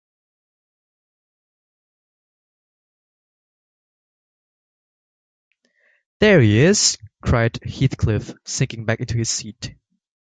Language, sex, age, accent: English, male, 19-29, United States English